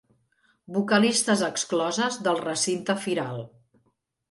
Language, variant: Catalan, Central